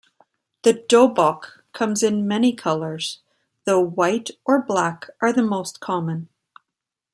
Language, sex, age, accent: English, female, 30-39, Canadian English